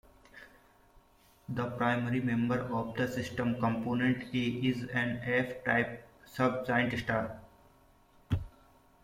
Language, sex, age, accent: English, male, 19-29, India and South Asia (India, Pakistan, Sri Lanka)